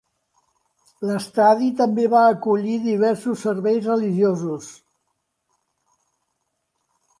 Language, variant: Catalan, Central